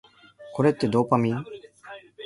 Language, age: Japanese, 19-29